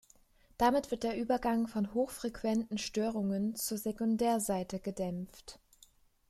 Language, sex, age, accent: German, female, 19-29, Deutschland Deutsch